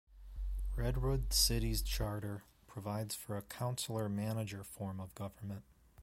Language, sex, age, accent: English, male, 30-39, United States English